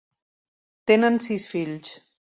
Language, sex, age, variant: Catalan, female, 50-59, Central